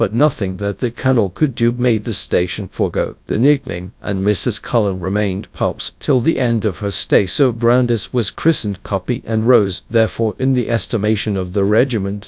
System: TTS, GradTTS